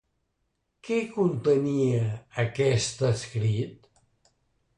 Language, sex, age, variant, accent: Catalan, male, 70-79, Central, central